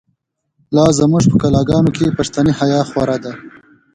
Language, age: Pashto, 19-29